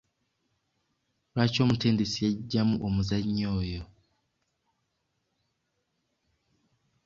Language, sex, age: Ganda, male, 19-29